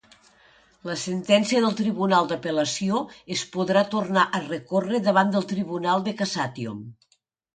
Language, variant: Catalan, Nord-Occidental